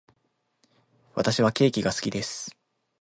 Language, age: Japanese, 19-29